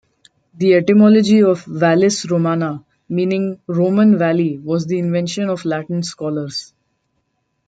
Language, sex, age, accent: English, female, 19-29, India and South Asia (India, Pakistan, Sri Lanka)